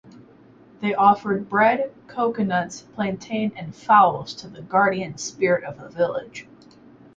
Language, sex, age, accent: English, female, under 19, United States English